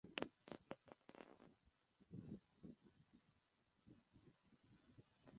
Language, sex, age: Bengali, male, 19-29